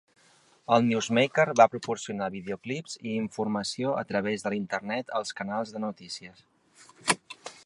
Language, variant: Catalan, Central